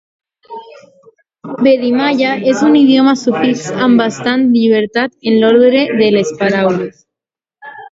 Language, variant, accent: Catalan, Valencià meridional, valencià